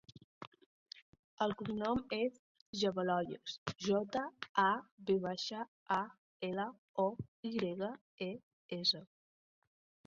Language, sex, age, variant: Catalan, female, under 19, Central